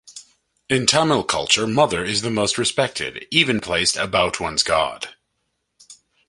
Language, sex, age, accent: English, male, 30-39, United States English